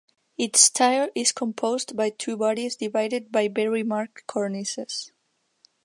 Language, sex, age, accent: English, female, under 19, United States English